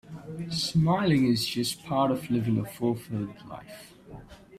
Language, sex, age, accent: English, male, 19-29, India and South Asia (India, Pakistan, Sri Lanka)